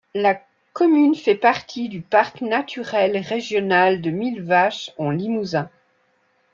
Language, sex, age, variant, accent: French, female, 50-59, Français d'Europe, Français de Suisse